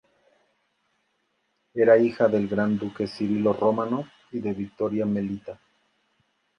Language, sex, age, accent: Spanish, male, 40-49, México